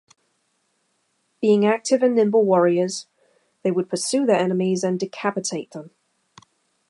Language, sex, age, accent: English, female, 19-29, England English